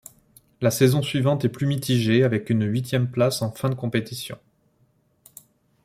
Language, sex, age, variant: French, male, 30-39, Français de métropole